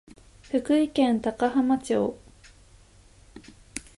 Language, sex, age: Japanese, female, 19-29